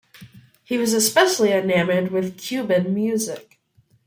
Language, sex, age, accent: English, male, under 19, United States English